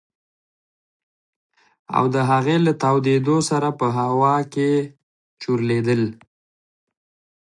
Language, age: Pashto, 19-29